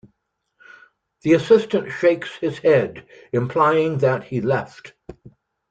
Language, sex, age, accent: English, male, 60-69, United States English